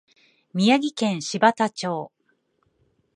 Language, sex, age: Japanese, female, 40-49